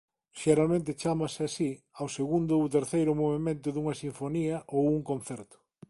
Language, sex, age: Galician, male, 40-49